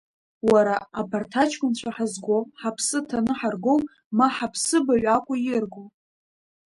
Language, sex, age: Abkhazian, female, under 19